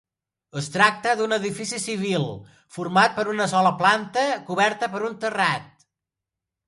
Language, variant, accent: Catalan, Central, central